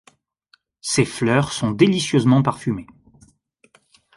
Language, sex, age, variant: French, male, 19-29, Français de métropole